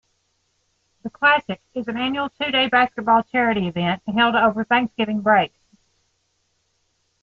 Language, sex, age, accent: English, female, 40-49, United States English